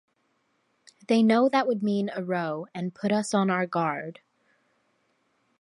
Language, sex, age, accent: English, female, 19-29, United States English